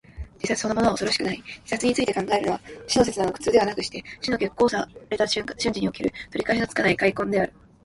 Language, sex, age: Japanese, female, under 19